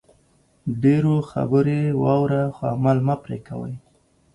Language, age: Pashto, 19-29